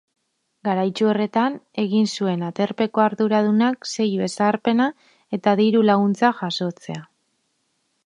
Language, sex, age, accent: Basque, female, 19-29, Mendebalekoa (Araba, Bizkaia, Gipuzkoako mendebaleko herri batzuk)